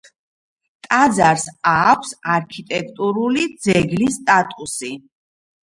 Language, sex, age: Georgian, female, 50-59